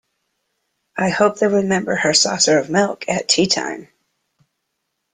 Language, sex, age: English, female, 50-59